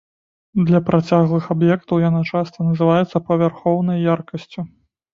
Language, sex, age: Belarusian, male, 30-39